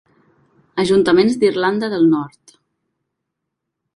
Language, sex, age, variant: Catalan, female, 30-39, Nord-Occidental